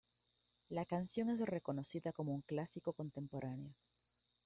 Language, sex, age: Spanish, female, 19-29